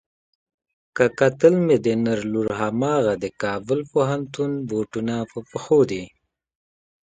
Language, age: Pashto, 19-29